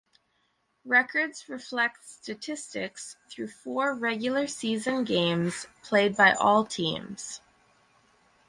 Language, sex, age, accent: English, female, 30-39, Canadian English